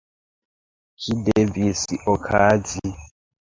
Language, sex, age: Esperanto, male, 19-29